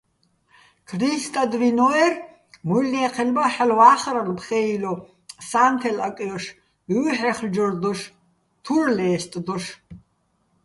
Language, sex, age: Bats, female, 70-79